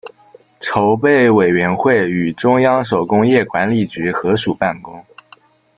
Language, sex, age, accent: Chinese, male, under 19, 出生地：浙江省